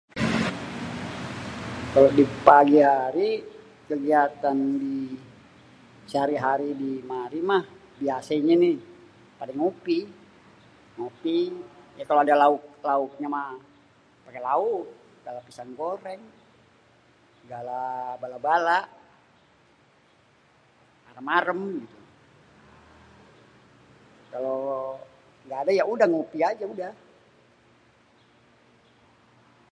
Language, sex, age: Betawi, male, 40-49